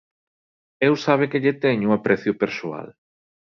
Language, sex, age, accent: Galician, male, 30-39, Normativo (estándar)